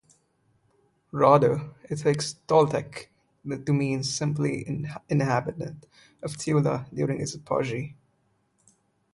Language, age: English, 19-29